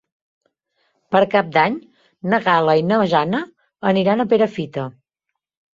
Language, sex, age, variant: Catalan, female, 30-39, Central